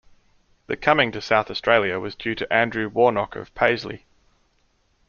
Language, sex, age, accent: English, male, 40-49, Australian English